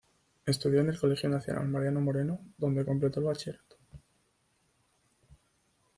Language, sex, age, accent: Spanish, male, 19-29, España: Norte peninsular (Asturias, Castilla y León, Cantabria, País Vasco, Navarra, Aragón, La Rioja, Guadalajara, Cuenca)